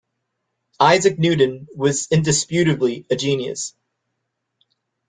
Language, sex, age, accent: English, male, 19-29, United States English